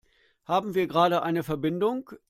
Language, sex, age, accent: German, male, 50-59, Deutschland Deutsch